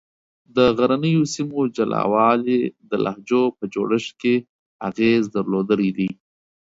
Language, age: Pashto, 30-39